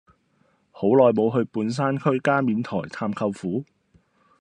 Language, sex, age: Cantonese, male, 19-29